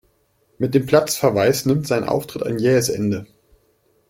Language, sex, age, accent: German, male, 40-49, Deutschland Deutsch